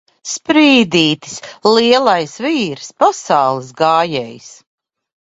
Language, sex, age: Latvian, female, 40-49